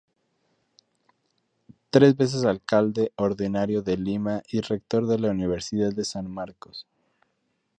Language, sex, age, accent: Spanish, male, 19-29, México